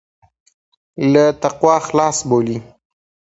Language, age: Pashto, 19-29